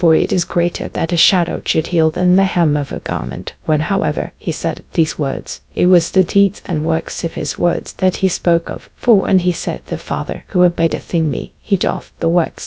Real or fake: fake